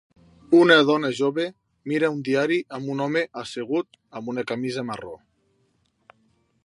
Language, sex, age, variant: Catalan, male, 40-49, Central